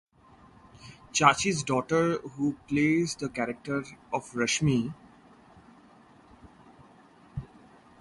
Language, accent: English, India and South Asia (India, Pakistan, Sri Lanka)